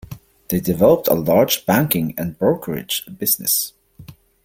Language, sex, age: English, male, 30-39